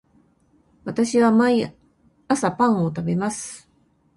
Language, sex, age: Japanese, female, 50-59